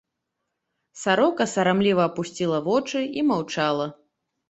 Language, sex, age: Belarusian, female, 30-39